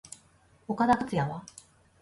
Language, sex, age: Japanese, female, 30-39